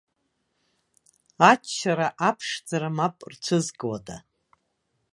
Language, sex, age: Abkhazian, female, 60-69